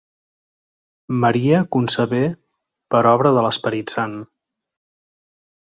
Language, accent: Catalan, Camp de Tarragona